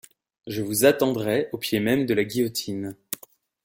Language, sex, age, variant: French, male, 19-29, Français de métropole